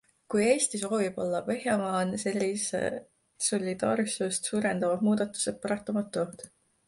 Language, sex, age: Estonian, female, 19-29